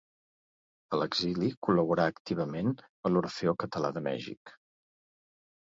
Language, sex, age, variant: Catalan, male, 60-69, Central